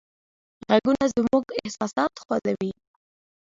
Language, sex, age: Pashto, female, under 19